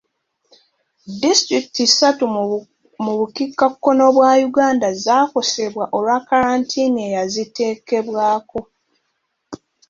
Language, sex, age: Ganda, female, 19-29